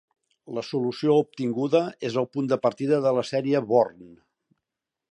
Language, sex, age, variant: Catalan, male, 60-69, Central